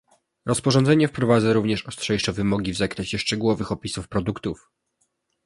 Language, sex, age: Polish, male, 19-29